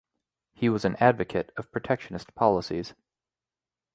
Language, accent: English, United States English